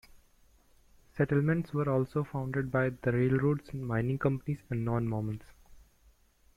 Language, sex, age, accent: English, male, under 19, India and South Asia (India, Pakistan, Sri Lanka)